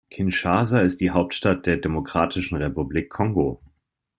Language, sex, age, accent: German, male, 30-39, Deutschland Deutsch